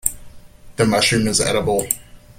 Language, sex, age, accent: English, male, 30-39, United States English